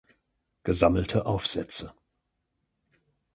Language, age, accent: German, 40-49, Deutschland Deutsch